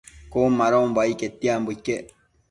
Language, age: Matsés, 19-29